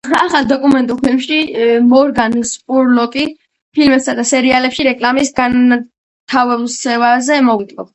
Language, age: Georgian, 30-39